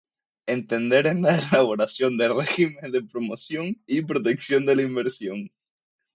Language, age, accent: Spanish, 19-29, España: Islas Canarias